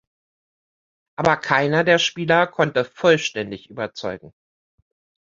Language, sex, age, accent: German, female, 50-59, Deutschland Deutsch